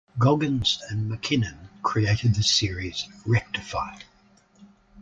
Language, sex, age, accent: English, male, 60-69, Australian English